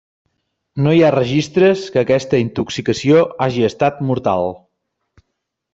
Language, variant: Catalan, Nord-Occidental